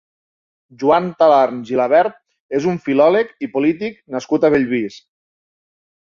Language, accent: Catalan, Lleidatà